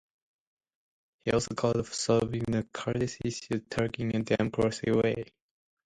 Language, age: English, 19-29